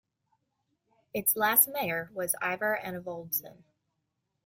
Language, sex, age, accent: English, female, 30-39, United States English